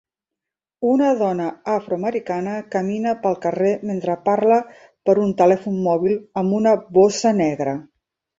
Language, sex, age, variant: Catalan, female, 50-59, Central